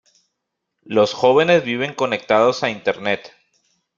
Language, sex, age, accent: Spanish, male, 30-39, México